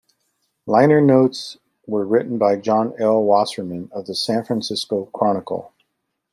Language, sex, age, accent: English, male, 40-49, United States English